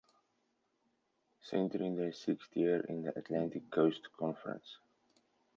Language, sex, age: English, female, 19-29